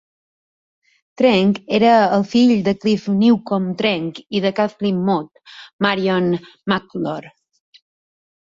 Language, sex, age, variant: Catalan, female, 40-49, Balear